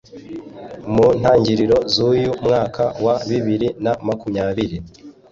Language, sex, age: Kinyarwanda, male, 19-29